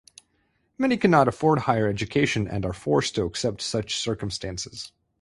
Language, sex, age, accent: English, male, 30-39, United States English